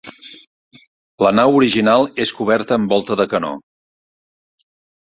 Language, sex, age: Catalan, male, 50-59